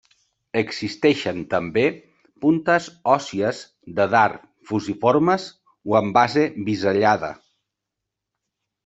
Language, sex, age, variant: Catalan, male, 50-59, Central